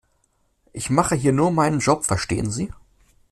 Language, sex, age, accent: German, male, 19-29, Deutschland Deutsch